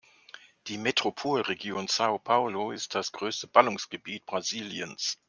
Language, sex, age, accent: German, male, 60-69, Deutschland Deutsch